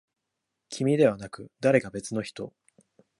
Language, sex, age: Japanese, male, 19-29